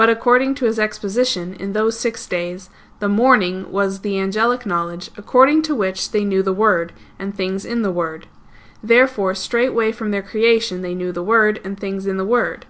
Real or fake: real